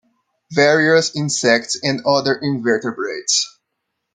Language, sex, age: English, male, 30-39